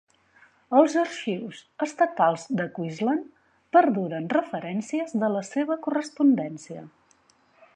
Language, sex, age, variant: Catalan, female, 50-59, Central